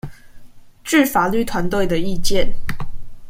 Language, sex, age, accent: Chinese, female, 19-29, 出生地：臺北市